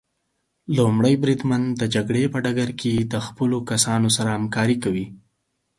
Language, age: Pashto, 19-29